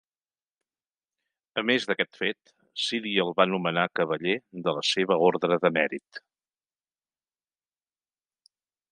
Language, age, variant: Catalan, 50-59, Central